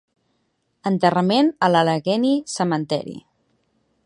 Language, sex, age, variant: Catalan, female, 19-29, Central